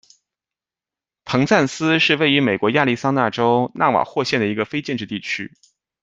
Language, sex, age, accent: Chinese, male, 30-39, 出生地：浙江省